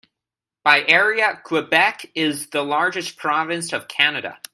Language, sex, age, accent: English, male, under 19, Canadian English